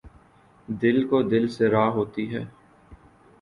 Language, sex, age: Urdu, male, 19-29